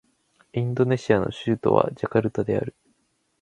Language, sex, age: Japanese, male, 19-29